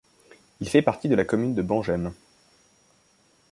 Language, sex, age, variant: French, male, 19-29, Français de métropole